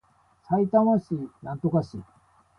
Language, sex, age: Japanese, male, 40-49